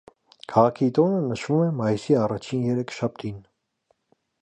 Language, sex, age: Armenian, male, 19-29